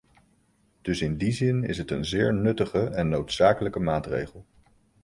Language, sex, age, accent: Dutch, male, 19-29, Nederlands Nederlands